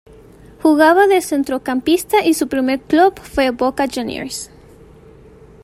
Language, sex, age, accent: Spanish, female, 19-29, México